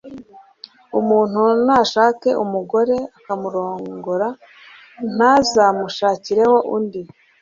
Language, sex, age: Kinyarwanda, female, 30-39